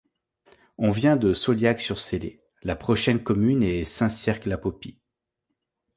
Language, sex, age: French, male, 30-39